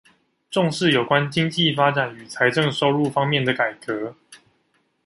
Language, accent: Chinese, 出生地：臺北市